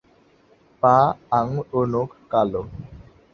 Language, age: Bengali, 19-29